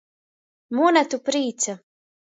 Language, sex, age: Latgalian, female, 19-29